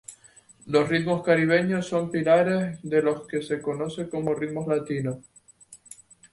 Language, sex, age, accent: Spanish, male, 19-29, España: Islas Canarias